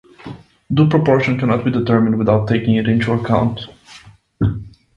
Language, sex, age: English, male, 19-29